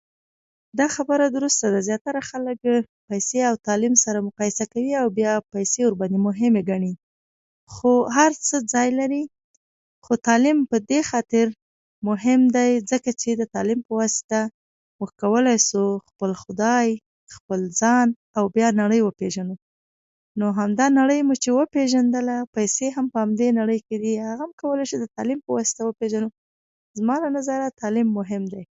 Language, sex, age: Pashto, female, 19-29